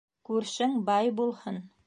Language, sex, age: Bashkir, female, 50-59